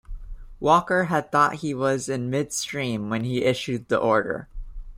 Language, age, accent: English, 19-29, United States English